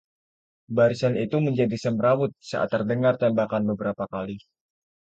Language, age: Indonesian, 19-29